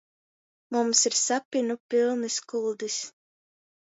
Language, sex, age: Latgalian, female, 19-29